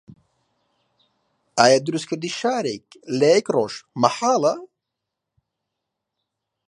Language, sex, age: Central Kurdish, male, 19-29